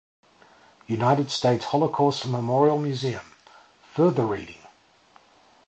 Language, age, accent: English, 50-59, Australian English